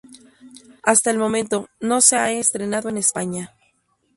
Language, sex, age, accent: Spanish, female, 30-39, México